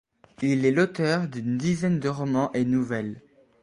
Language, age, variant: French, under 19, Français de métropole